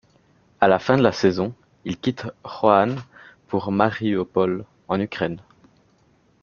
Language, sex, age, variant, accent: French, male, under 19, Français d'Europe, Français de Suisse